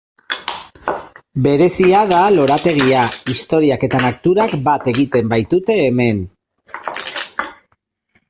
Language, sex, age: Basque, male, 40-49